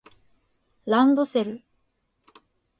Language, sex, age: Japanese, female, 19-29